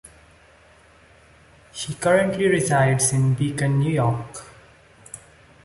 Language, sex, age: English, male, 19-29